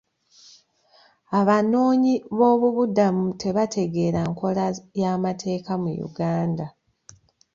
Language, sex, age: Ganda, female, 30-39